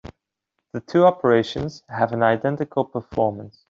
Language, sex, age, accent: English, male, 19-29, England English